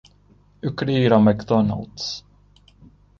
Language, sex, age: Portuguese, male, 19-29